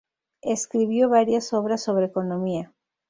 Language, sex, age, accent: Spanish, female, 50-59, México